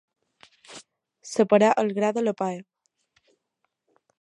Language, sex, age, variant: Catalan, female, 19-29, Balear